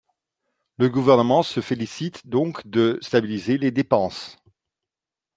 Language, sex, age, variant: French, male, 40-49, Français d'Europe